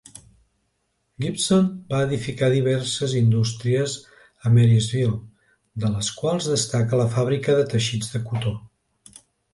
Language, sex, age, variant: Catalan, male, 60-69, Central